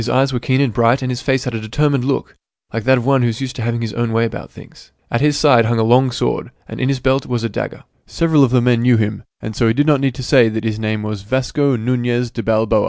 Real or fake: real